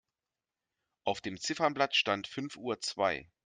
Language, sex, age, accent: German, male, 40-49, Deutschland Deutsch